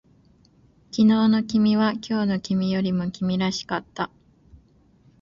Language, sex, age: Japanese, female, 19-29